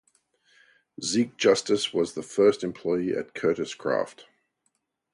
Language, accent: English, Australian English